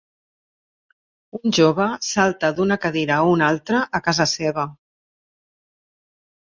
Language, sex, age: Catalan, female, 50-59